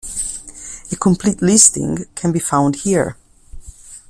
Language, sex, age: English, female, 50-59